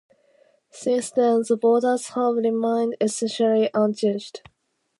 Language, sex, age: English, female, under 19